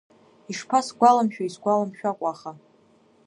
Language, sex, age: Abkhazian, female, under 19